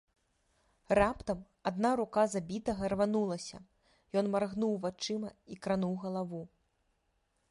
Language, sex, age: Belarusian, female, 19-29